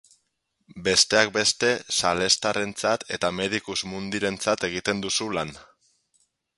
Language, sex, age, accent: Basque, male, 19-29, Mendebalekoa (Araba, Bizkaia, Gipuzkoako mendebaleko herri batzuk)